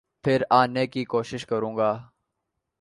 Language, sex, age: Urdu, male, 19-29